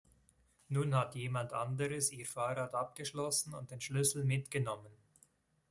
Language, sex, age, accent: German, male, 19-29, Schweizerdeutsch